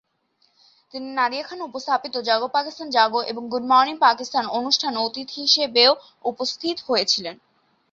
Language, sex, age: Bengali, female, under 19